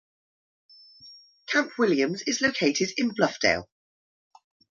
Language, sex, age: English, female, 30-39